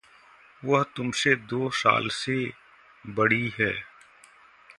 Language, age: Hindi, 40-49